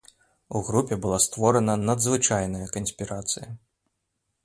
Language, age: Belarusian, 30-39